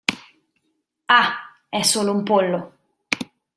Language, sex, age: Italian, female, 30-39